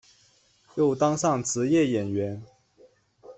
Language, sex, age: Chinese, male, 30-39